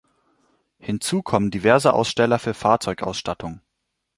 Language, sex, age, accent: German, male, 19-29, Deutschland Deutsch